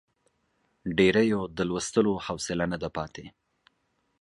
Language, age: Pashto, 19-29